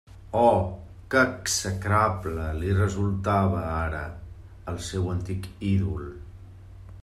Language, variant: Catalan, Central